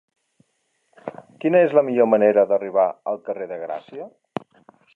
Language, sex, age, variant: Catalan, male, 50-59, Central